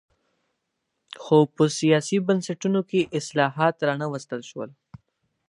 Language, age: Pashto, under 19